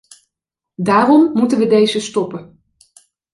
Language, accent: Dutch, Nederlands Nederlands